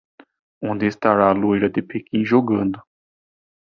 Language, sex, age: Portuguese, male, 19-29